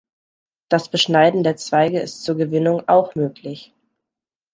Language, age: German, 19-29